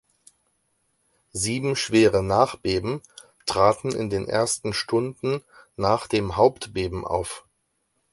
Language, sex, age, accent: German, male, 30-39, Deutschland Deutsch